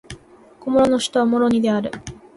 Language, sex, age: Japanese, female, 19-29